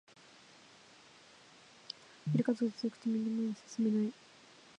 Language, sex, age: Japanese, female, 19-29